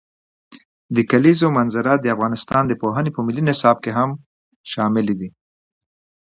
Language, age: Pashto, 50-59